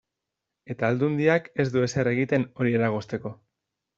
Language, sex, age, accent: Basque, male, 19-29, Mendebalekoa (Araba, Bizkaia, Gipuzkoako mendebaleko herri batzuk)